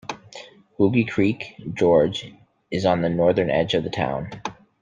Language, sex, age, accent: English, male, 30-39, Canadian English